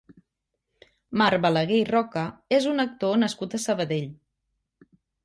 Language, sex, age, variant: Catalan, female, 30-39, Central